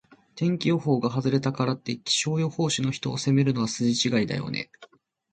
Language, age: Japanese, 30-39